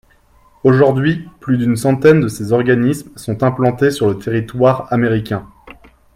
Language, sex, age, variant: French, male, 19-29, Français de métropole